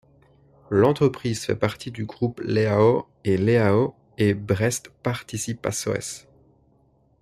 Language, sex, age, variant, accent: French, male, 19-29, Français d'Europe, Français de Belgique